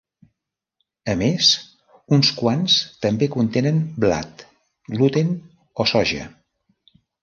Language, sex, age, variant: Catalan, male, 70-79, Central